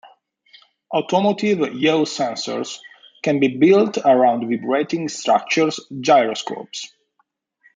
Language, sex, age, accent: English, male, 40-49, United States English